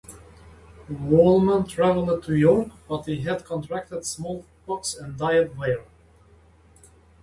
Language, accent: English, United States English